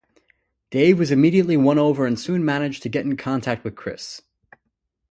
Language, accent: English, United States English